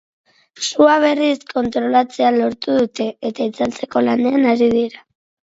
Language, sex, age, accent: Basque, female, 50-59, Erdialdekoa edo Nafarra (Gipuzkoa, Nafarroa)